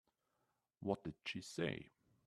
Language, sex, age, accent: English, male, 30-39, England English